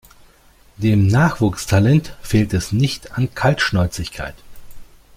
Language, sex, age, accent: German, male, 40-49, Deutschland Deutsch